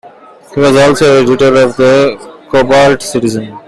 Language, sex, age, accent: English, male, 19-29, India and South Asia (India, Pakistan, Sri Lanka)